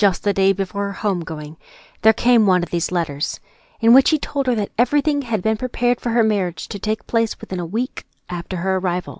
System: none